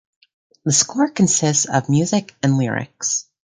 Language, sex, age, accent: English, female, under 19, United States English